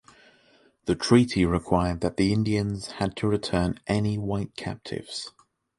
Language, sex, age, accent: English, male, under 19, England English